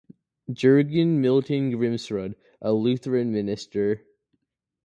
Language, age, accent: English, under 19, United States English